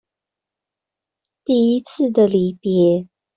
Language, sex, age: Chinese, female, 19-29